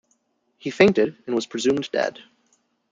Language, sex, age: English, male, 19-29